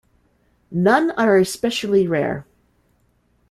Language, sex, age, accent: English, female, 50-59, United States English